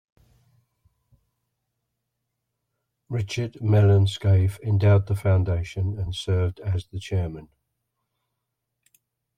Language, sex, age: English, male, 60-69